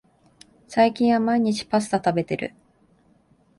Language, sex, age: Japanese, female, 19-29